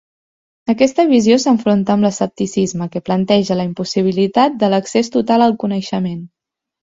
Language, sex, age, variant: Catalan, female, 19-29, Central